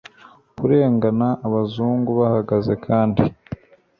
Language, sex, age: Kinyarwanda, male, under 19